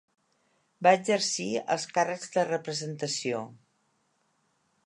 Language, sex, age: Catalan, female, 60-69